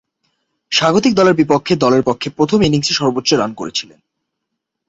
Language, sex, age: Bengali, male, 19-29